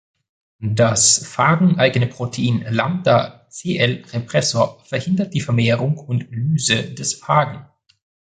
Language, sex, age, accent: German, male, 30-39, Österreichisches Deutsch